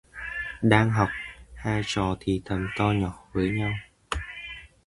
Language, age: Vietnamese, 19-29